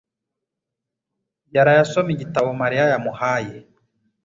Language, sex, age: Kinyarwanda, male, 19-29